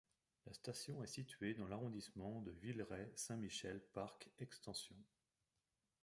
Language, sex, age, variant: French, male, 40-49, Français de métropole